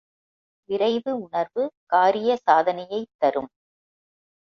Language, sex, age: Tamil, female, 50-59